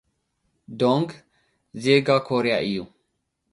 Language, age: Tigrinya, 19-29